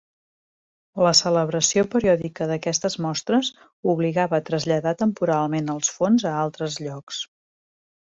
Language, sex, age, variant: Catalan, female, 40-49, Central